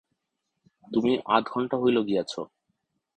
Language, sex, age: Bengali, male, 30-39